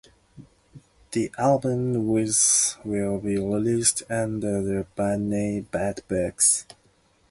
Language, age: English, 19-29